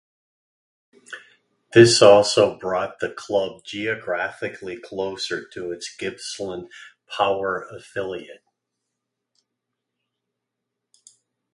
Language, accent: English, United States English